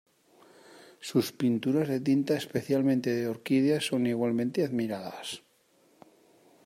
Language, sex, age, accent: Spanish, male, 40-49, España: Norte peninsular (Asturias, Castilla y León, Cantabria, País Vasco, Navarra, Aragón, La Rioja, Guadalajara, Cuenca)